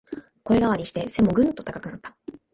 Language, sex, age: Japanese, male, 19-29